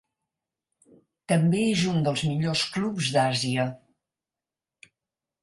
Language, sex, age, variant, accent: Catalan, female, 70-79, Central, central